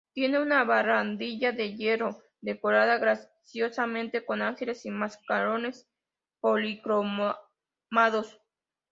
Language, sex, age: Spanish, female, 19-29